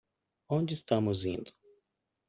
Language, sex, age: Portuguese, male, 30-39